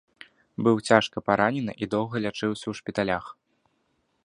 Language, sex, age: Belarusian, male, 19-29